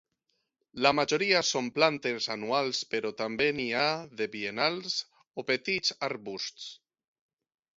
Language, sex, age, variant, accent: Catalan, male, 30-39, Valencià meridional, central; valencià